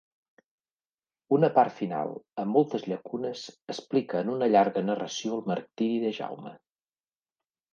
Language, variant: Catalan, Central